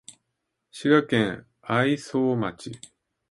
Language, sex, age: Japanese, male, 50-59